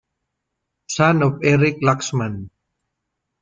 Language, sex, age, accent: English, male, 40-49, Filipino